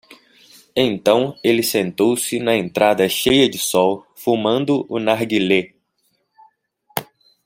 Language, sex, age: Portuguese, male, 19-29